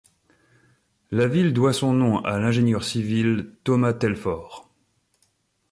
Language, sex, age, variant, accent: French, male, 30-39, Français des départements et régions d'outre-mer, Français de La Réunion